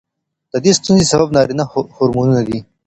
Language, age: Pashto, 19-29